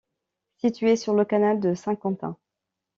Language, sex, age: French, female, 30-39